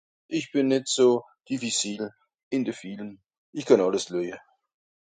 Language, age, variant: Swiss German, 40-49, Nordniederàlemmànisch (Rishoffe, Zàwere, Bùsswìller, Hawenau, Brüemt, Stroossbùri, Molse, Dàmbàch, Schlettstàtt, Pfàlzbùri usw.)